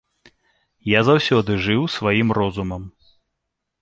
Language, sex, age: Belarusian, male, 30-39